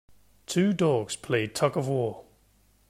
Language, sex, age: English, male, 19-29